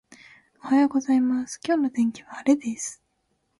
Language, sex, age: Japanese, female, 19-29